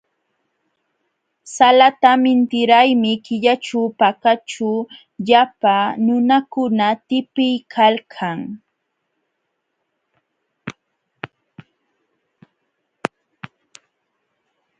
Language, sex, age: Jauja Wanca Quechua, female, 19-29